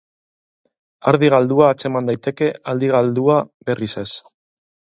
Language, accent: Basque, Mendebalekoa (Araba, Bizkaia, Gipuzkoako mendebaleko herri batzuk)